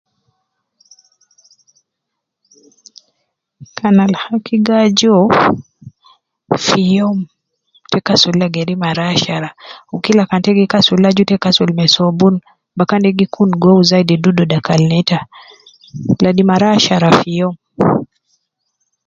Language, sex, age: Nubi, female, 30-39